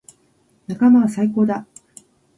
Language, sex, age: Japanese, female, 60-69